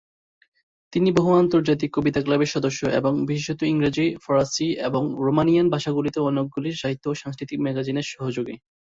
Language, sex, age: Bengali, male, 19-29